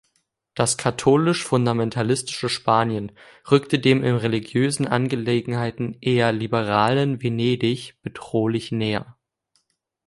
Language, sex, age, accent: German, male, under 19, Deutschland Deutsch